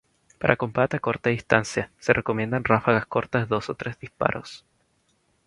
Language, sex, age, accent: Spanish, female, 19-29, Chileno: Chile, Cuyo